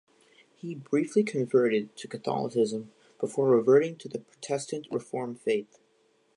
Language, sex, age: English, male, under 19